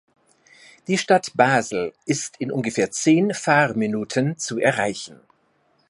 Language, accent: German, Österreichisches Deutsch